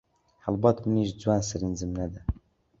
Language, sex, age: Central Kurdish, male, 19-29